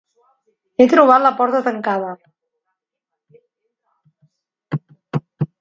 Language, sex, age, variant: Catalan, female, 50-59, Central